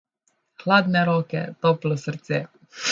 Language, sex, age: Slovenian, male, 19-29